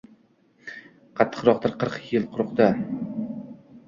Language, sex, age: Uzbek, male, under 19